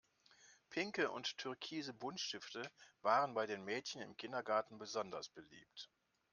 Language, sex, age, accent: German, male, 60-69, Deutschland Deutsch